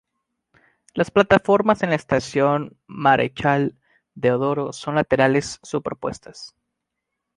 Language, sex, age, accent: Spanish, male, 19-29, México